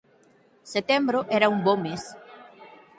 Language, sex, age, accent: Galician, female, 19-29, Oriental (común en zona oriental); Normativo (estándar)